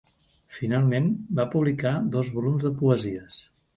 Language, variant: Catalan, Central